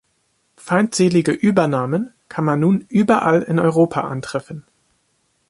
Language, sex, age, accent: German, male, 19-29, Deutschland Deutsch